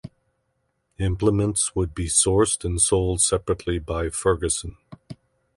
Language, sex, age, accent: English, male, 50-59, Canadian English